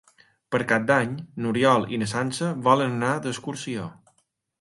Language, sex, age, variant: Catalan, male, 40-49, Balear